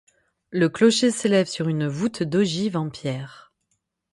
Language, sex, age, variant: French, female, 30-39, Français de métropole